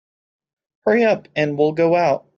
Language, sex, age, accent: English, male, 19-29, United States English